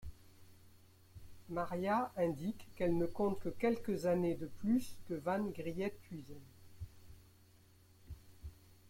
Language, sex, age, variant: French, female, 50-59, Français de métropole